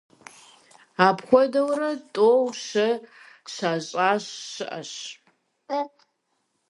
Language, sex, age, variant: Kabardian, female, 30-39, Адыгэбзэ (Къэбэрдей, Кирил, псоми зэдай)